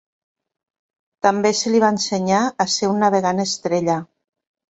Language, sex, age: Catalan, female, 60-69